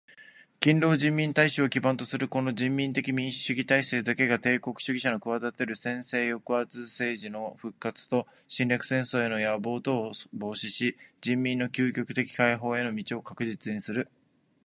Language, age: Japanese, 19-29